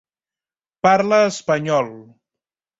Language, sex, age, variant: Catalan, male, 30-39, Central